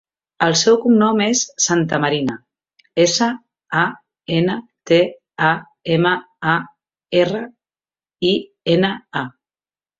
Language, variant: Catalan, Central